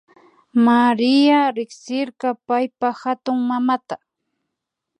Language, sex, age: Imbabura Highland Quichua, female, 30-39